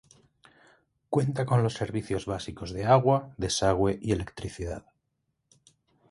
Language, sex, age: Spanish, male, 40-49